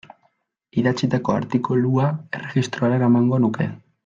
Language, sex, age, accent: Basque, male, 19-29, Mendebalekoa (Araba, Bizkaia, Gipuzkoako mendebaleko herri batzuk)